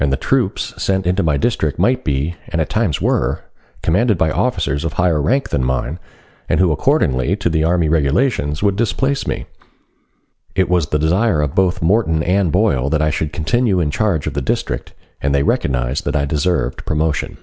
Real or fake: real